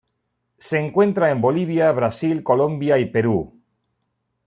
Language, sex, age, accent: Spanish, male, 40-49, España: Sur peninsular (Andalucia, Extremadura, Murcia)